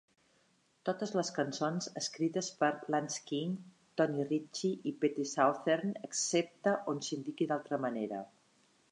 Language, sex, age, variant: Catalan, female, 50-59, Central